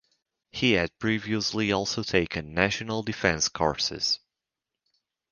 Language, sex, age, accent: English, male, 19-29, United States English